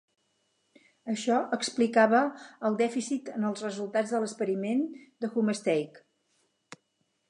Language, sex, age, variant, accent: Catalan, female, 60-69, Central, Català central